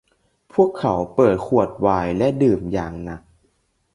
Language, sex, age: Thai, male, 19-29